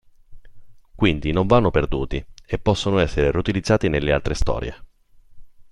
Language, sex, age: Italian, male, 19-29